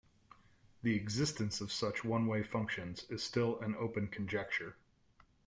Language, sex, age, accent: English, male, 40-49, United States English